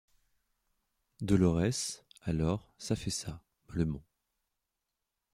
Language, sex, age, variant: French, male, 19-29, Français de métropole